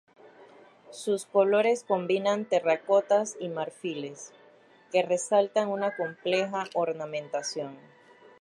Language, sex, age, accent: Spanish, female, 30-39, Andino-Pacífico: Colombia, Perú, Ecuador, oeste de Bolivia y Venezuela andina